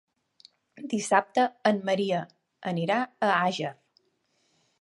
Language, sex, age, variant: Catalan, female, 40-49, Central